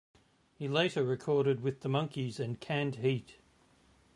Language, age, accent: English, 40-49, Australian English